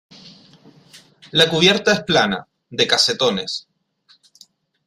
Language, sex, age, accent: Spanish, male, 30-39, Chileno: Chile, Cuyo